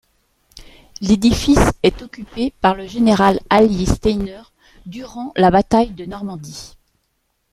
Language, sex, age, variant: French, female, 40-49, Français de métropole